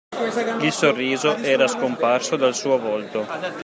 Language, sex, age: Italian, male, 30-39